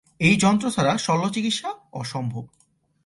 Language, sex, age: Bengali, male, 19-29